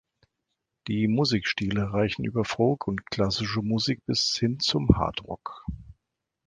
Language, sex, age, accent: German, male, 50-59, Deutschland Deutsch